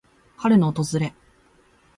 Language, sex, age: Japanese, female, 19-29